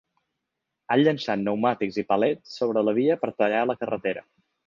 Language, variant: Catalan, Balear